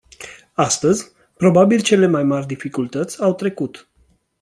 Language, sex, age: Romanian, male, 30-39